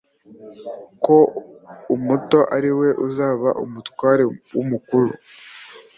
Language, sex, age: Kinyarwanda, male, under 19